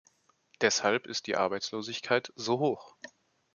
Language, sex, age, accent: German, male, 19-29, Deutschland Deutsch